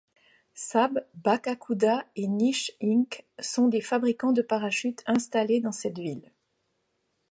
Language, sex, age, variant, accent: French, female, 40-49, Français d'Europe, Français de Suisse